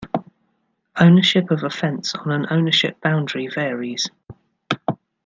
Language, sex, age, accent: English, female, 30-39, England English